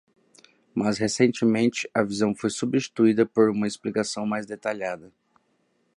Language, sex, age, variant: Portuguese, male, 19-29, Portuguese (Brasil)